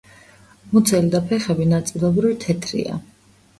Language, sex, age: Georgian, female, 19-29